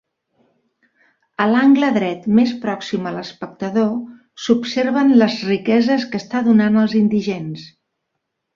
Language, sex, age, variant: Catalan, female, 50-59, Central